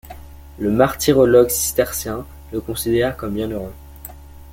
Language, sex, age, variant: French, male, under 19, Français de métropole